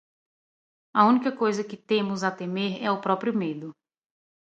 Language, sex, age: Portuguese, female, 30-39